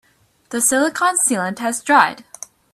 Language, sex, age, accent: English, female, 19-29, United States English